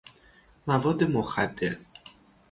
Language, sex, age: Persian, male, 19-29